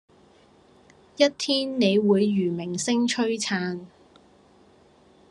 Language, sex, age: Cantonese, female, 19-29